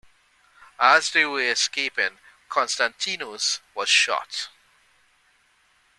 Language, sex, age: English, male, 40-49